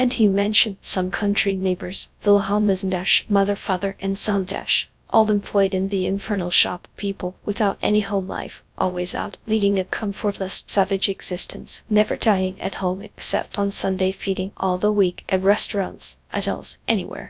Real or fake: fake